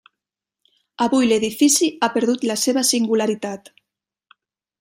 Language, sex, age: Catalan, female, 30-39